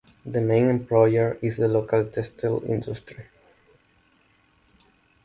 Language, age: English, 19-29